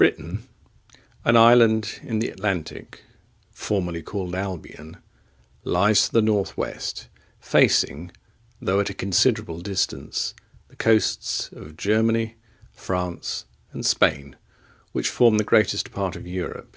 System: none